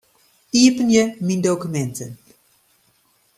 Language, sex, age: Western Frisian, female, 50-59